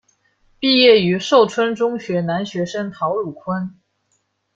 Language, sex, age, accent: Chinese, female, 19-29, 出生地：上海市